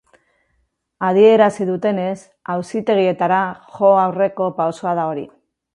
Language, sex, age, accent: Basque, female, 50-59, Mendebalekoa (Araba, Bizkaia, Gipuzkoako mendebaleko herri batzuk)